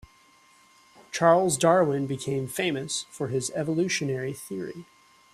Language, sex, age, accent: English, male, 40-49, United States English